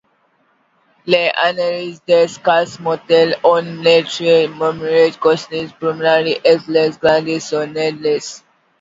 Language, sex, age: French, female, 19-29